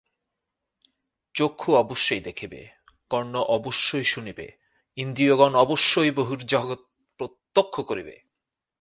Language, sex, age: Bengali, male, 30-39